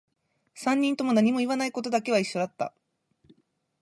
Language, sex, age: Japanese, female, 19-29